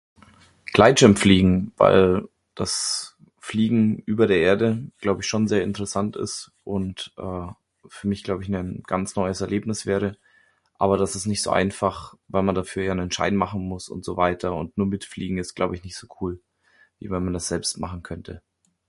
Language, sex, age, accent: German, male, 19-29, Deutschland Deutsch